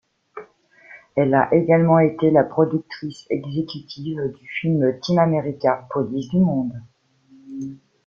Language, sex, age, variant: French, female, 40-49, Français de métropole